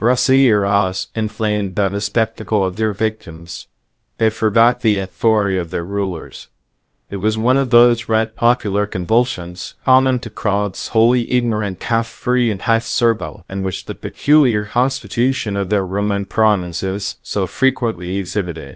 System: TTS, VITS